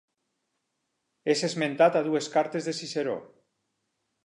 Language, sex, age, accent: Catalan, male, 50-59, valencià